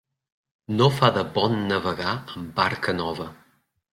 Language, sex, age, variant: Catalan, male, 40-49, Central